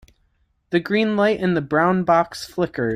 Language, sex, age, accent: English, male, 19-29, United States English